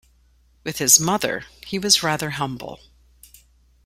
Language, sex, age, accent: English, female, 50-59, United States English